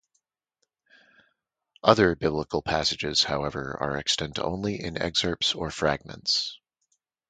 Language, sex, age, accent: English, male, 30-39, United States English